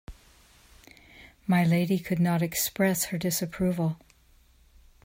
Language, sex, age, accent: English, female, 60-69, United States English